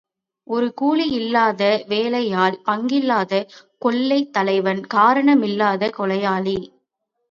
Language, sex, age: Tamil, female, 19-29